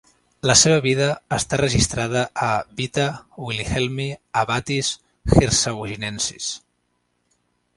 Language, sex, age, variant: Catalan, male, 19-29, Central